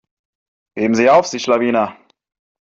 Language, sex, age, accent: German, male, 19-29, Deutschland Deutsch